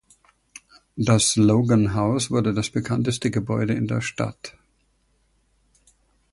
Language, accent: German, Deutschland Deutsch